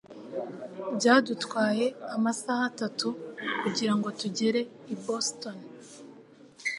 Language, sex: Kinyarwanda, female